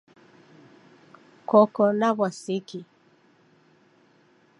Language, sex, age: Taita, female, 60-69